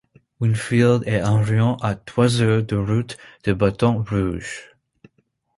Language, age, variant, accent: French, 19-29, Français d'Amérique du Nord, Français des États-Unis